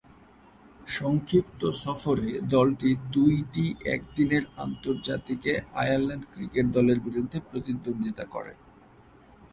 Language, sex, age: Bengali, male, 30-39